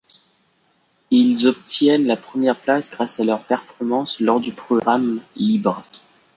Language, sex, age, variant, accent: French, male, 19-29, Français des départements et régions d'outre-mer, Français de Guadeloupe